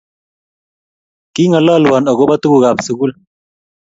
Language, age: Kalenjin, 19-29